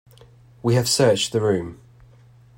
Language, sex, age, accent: English, male, 19-29, England English